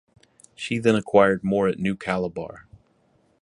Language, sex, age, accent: English, male, 40-49, United States English